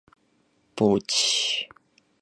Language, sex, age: Japanese, male, 19-29